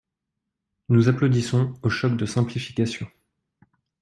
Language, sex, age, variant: French, male, 30-39, Français de métropole